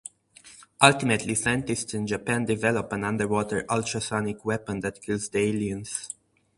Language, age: English, 19-29